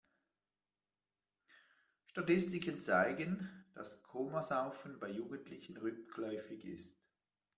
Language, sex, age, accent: German, male, 50-59, Schweizerdeutsch